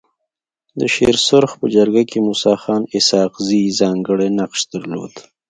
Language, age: Pashto, 30-39